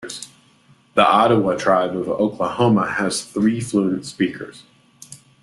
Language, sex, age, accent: English, male, 30-39, United States English